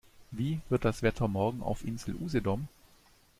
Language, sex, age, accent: German, male, 30-39, Deutschland Deutsch